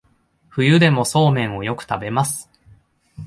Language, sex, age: Japanese, male, 30-39